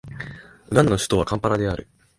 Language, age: Japanese, 19-29